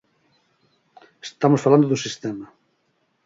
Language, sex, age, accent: Galician, male, 50-59, Atlántico (seseo e gheada)